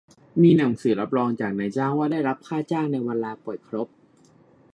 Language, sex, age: Thai, male, 19-29